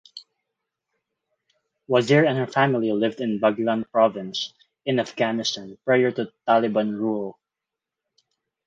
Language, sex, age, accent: English, male, 19-29, Filipino